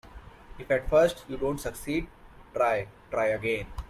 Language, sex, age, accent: English, male, 19-29, India and South Asia (India, Pakistan, Sri Lanka)